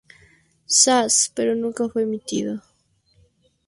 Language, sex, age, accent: Spanish, female, 19-29, México